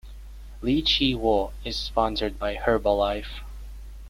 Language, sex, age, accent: English, male, under 19, Canadian English